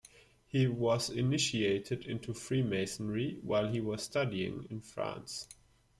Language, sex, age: English, male, 30-39